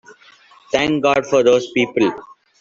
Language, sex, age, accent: English, male, under 19, India and South Asia (India, Pakistan, Sri Lanka)